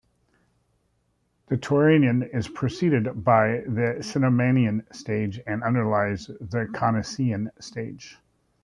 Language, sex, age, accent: English, male, 40-49, United States English